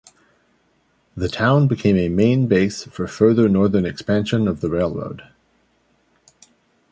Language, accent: English, Canadian English